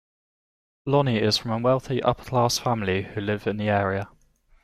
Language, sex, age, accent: English, male, 19-29, England English